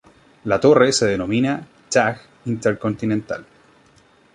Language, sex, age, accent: Spanish, male, 19-29, Chileno: Chile, Cuyo